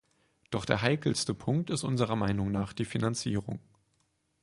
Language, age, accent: German, 19-29, Deutschland Deutsch